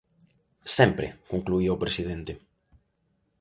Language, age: Galician, 19-29